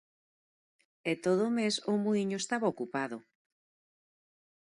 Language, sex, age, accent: Galician, female, 40-49, Normativo (estándar)